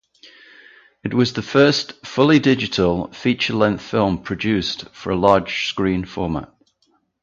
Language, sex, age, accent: English, male, 50-59, England English